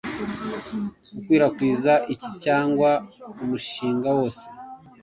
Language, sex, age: Kinyarwanda, male, 40-49